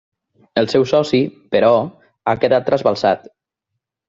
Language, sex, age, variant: Catalan, male, 19-29, Nord-Occidental